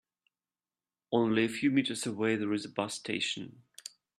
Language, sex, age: English, male, 40-49